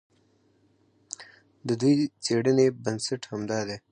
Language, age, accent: Pashto, 19-29, معیاري پښتو